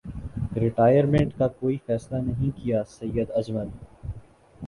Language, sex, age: Urdu, male, 19-29